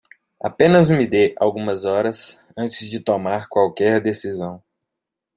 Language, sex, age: Portuguese, male, 19-29